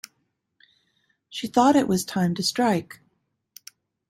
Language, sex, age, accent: English, female, 50-59, United States English